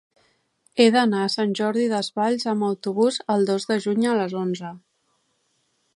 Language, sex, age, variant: Catalan, female, 40-49, Central